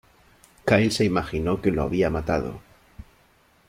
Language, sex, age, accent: Spanish, male, 30-39, España: Sur peninsular (Andalucia, Extremadura, Murcia)